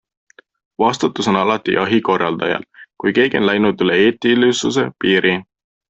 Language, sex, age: Estonian, male, 19-29